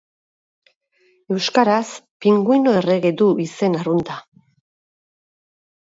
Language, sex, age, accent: Basque, female, 50-59, Mendebalekoa (Araba, Bizkaia, Gipuzkoako mendebaleko herri batzuk)